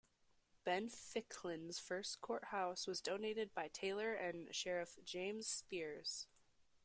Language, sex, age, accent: English, female, under 19, United States English